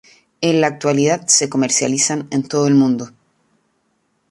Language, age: Spanish, 40-49